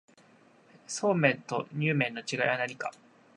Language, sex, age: Japanese, male, 19-29